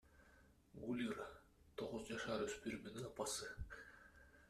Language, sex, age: Kyrgyz, male, 19-29